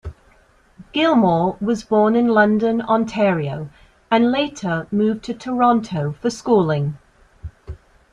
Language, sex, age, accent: English, female, 40-49, England English